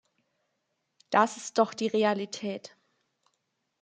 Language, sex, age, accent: German, female, 19-29, Deutschland Deutsch